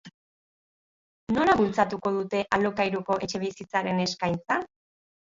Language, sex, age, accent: Basque, female, 30-39, Batua